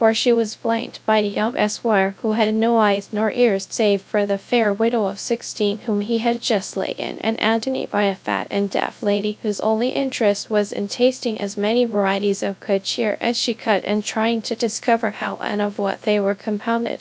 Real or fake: fake